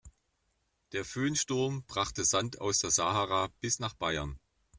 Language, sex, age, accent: German, male, 40-49, Deutschland Deutsch